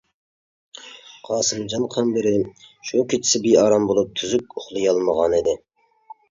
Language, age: Uyghur, 30-39